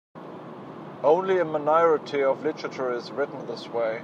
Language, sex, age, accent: English, male, 40-49, England English